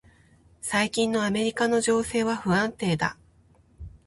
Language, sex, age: Japanese, female, 30-39